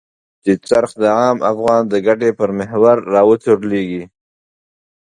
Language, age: Pashto, 30-39